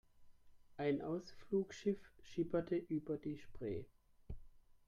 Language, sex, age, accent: German, male, 30-39, Deutschland Deutsch